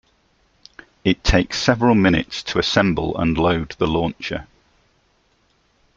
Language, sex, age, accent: English, male, 40-49, England English